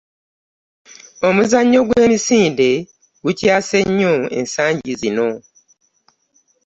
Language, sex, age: Ganda, female, 50-59